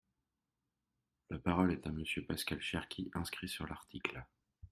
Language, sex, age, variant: French, male, 40-49, Français de métropole